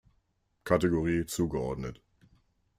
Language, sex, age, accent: German, male, 40-49, Deutschland Deutsch